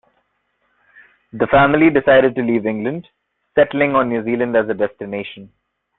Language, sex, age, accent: English, male, 19-29, India and South Asia (India, Pakistan, Sri Lanka)